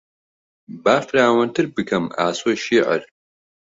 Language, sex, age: Central Kurdish, male, 19-29